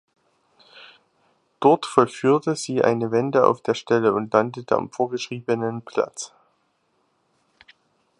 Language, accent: German, Deutschland Deutsch